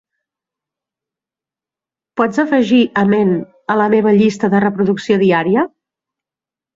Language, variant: Catalan, Central